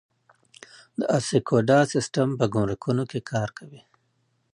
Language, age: Pashto, 40-49